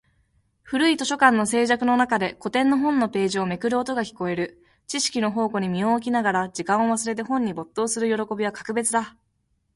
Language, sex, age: Japanese, female, 19-29